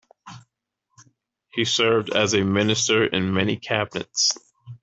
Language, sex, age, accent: English, male, 30-39, United States English